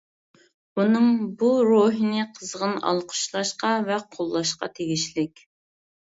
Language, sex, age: Uyghur, female, 19-29